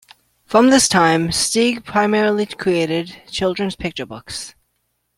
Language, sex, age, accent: English, male, 19-29, United States English